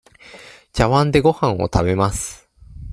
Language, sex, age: Japanese, male, 19-29